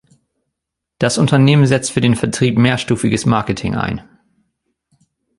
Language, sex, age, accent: German, male, 30-39, Deutschland Deutsch